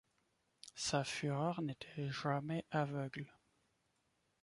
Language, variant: French, Français de métropole